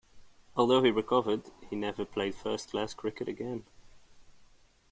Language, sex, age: English, male, 19-29